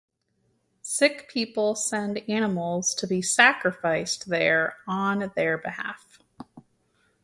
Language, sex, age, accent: English, female, 30-39, United States English